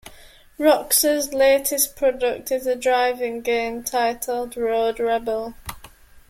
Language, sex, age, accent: English, female, 19-29, England English